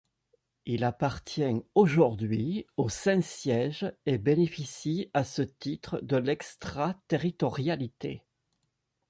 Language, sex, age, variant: French, male, 50-59, Français de métropole